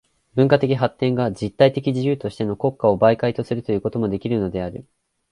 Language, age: Japanese, 19-29